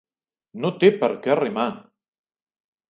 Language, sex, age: Catalan, male, 40-49